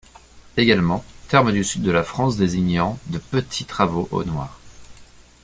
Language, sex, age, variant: French, male, 19-29, Français de métropole